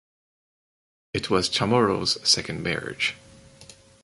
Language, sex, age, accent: English, male, 19-29, United States English